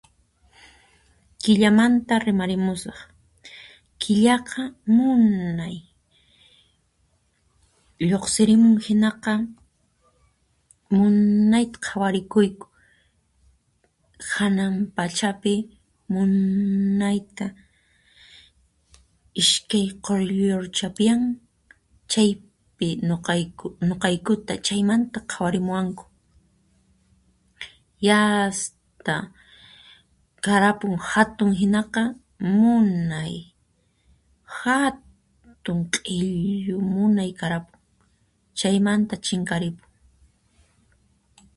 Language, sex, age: Puno Quechua, female, 30-39